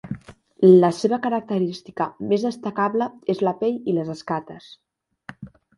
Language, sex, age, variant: Catalan, male, 19-29, Central